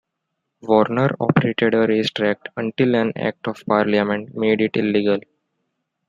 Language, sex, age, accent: English, male, 19-29, India and South Asia (India, Pakistan, Sri Lanka)